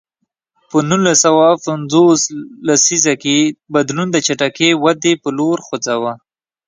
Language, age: Pashto, 19-29